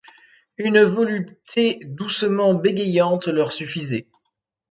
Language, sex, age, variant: French, male, 50-59, Français de métropole